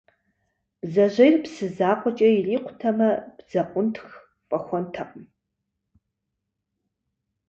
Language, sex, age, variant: Kabardian, female, 40-49, Адыгэбзэ (Къэбэрдей, Кирил, Урысей)